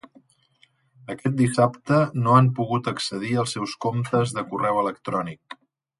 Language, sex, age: Catalan, male, 50-59